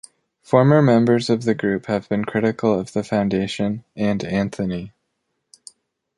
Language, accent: English, United States English